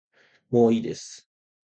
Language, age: Japanese, 19-29